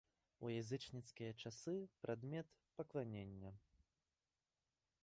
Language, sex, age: Belarusian, male, 19-29